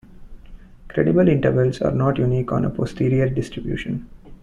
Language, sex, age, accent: English, male, 19-29, India and South Asia (India, Pakistan, Sri Lanka)